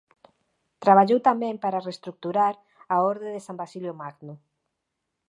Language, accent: Galician, Normativo (estándar)